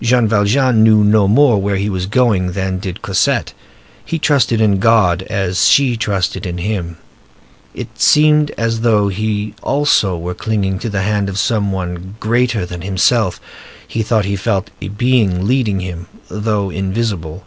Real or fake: real